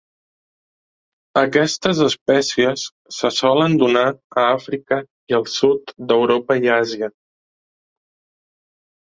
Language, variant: Catalan, Central